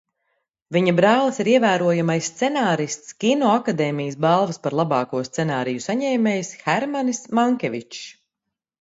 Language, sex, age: Latvian, female, 40-49